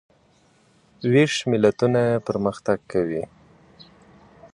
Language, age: Pashto, 30-39